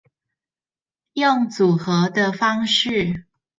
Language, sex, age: Chinese, female, 30-39